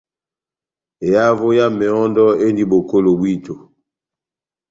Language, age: Batanga, 60-69